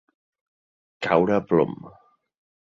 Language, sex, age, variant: Catalan, male, 30-39, Central